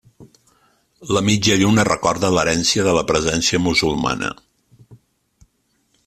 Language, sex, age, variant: Catalan, male, 50-59, Central